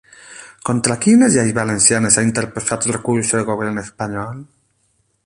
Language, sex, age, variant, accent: Catalan, male, 40-49, Alacantí, Barcelona